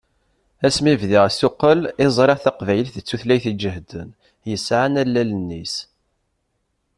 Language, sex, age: Kabyle, male, 30-39